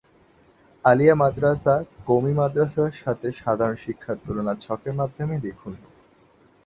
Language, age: Bengali, 19-29